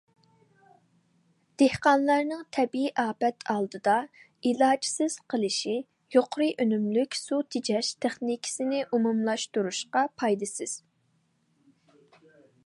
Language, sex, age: Uyghur, female, under 19